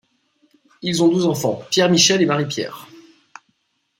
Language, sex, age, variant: French, male, 30-39, Français de métropole